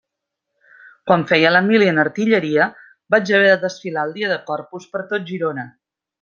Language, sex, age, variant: Catalan, female, 50-59, Central